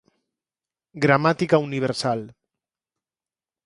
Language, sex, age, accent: Galician, male, 40-49, Normativo (estándar)